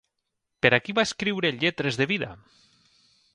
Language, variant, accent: Catalan, Valencià meridional, valencià